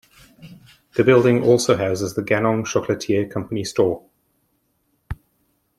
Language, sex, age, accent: English, male, 40-49, England English